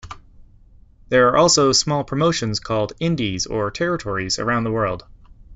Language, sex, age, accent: English, male, 30-39, Canadian English